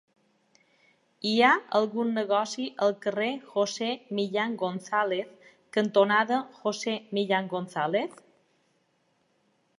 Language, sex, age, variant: Catalan, female, 40-49, Balear